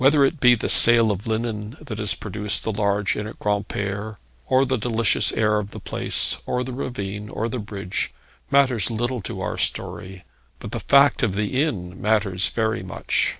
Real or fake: real